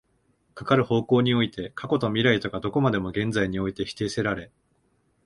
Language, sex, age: Japanese, male, 19-29